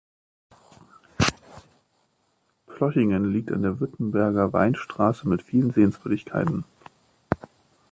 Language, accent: German, Deutschland Deutsch